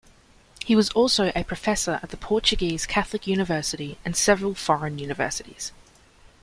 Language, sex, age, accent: English, female, 19-29, Australian English